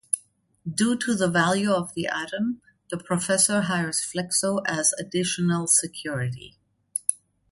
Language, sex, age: English, female, 50-59